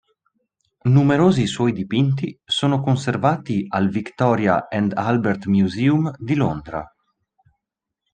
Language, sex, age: Italian, male, 30-39